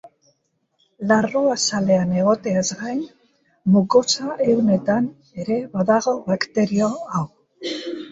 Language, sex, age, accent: Basque, female, 70-79, Mendebalekoa (Araba, Bizkaia, Gipuzkoako mendebaleko herri batzuk)